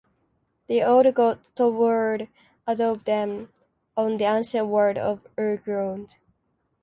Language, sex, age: English, female, 19-29